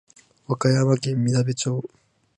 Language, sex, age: Japanese, male, 19-29